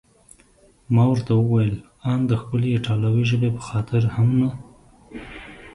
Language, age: Pashto, 30-39